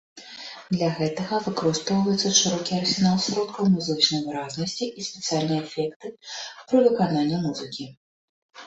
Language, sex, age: Belarusian, female, 19-29